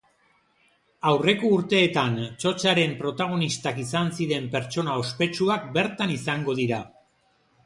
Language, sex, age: Basque, male, 40-49